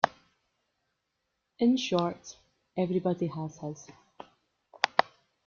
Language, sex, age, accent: English, female, 19-29, Scottish English